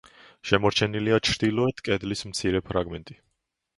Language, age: Georgian, under 19